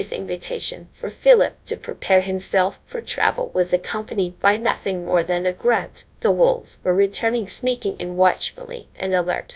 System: TTS, GradTTS